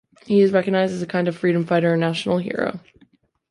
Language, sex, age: English, female, 19-29